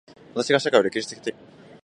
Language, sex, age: Japanese, male, 19-29